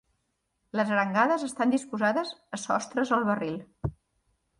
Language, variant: Catalan, Central